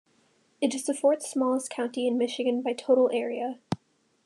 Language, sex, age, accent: English, female, under 19, United States English